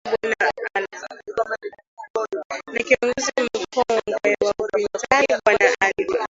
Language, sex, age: Swahili, female, 19-29